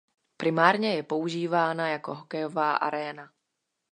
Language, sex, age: Czech, female, 19-29